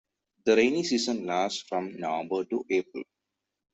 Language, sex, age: English, male, 30-39